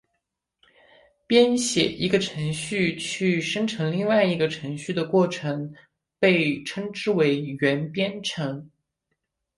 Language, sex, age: Chinese, male, 19-29